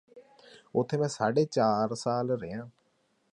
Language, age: Punjabi, 30-39